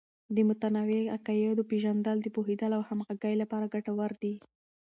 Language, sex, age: Pashto, female, 19-29